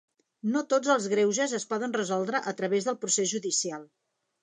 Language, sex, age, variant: Catalan, female, 50-59, Central